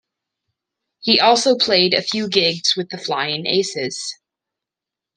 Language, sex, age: English, female, under 19